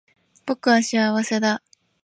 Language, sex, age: Japanese, female, 19-29